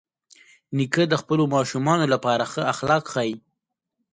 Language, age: Pashto, 19-29